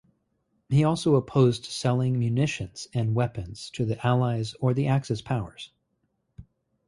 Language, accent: English, United States English